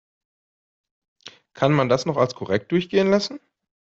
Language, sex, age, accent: German, male, 30-39, Deutschland Deutsch